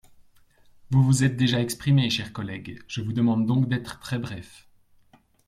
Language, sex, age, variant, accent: French, male, 30-39, Français d'Europe, Français de Suisse